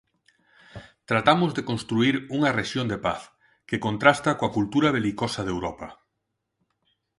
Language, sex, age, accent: Galician, male, 40-49, Normativo (estándar); Neofalante